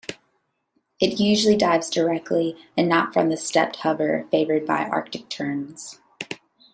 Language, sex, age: English, female, 19-29